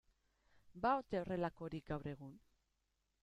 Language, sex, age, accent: Basque, female, 40-49, Mendebalekoa (Araba, Bizkaia, Gipuzkoako mendebaleko herri batzuk)